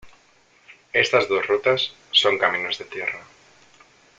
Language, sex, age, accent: Spanish, male, 30-39, España: Centro-Sur peninsular (Madrid, Toledo, Castilla-La Mancha)